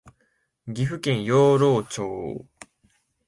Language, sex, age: Japanese, male, 19-29